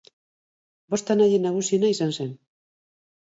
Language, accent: Basque, Mendebalekoa (Araba, Bizkaia, Gipuzkoako mendebaleko herri batzuk)